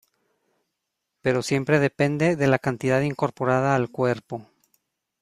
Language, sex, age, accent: Spanish, male, 30-39, México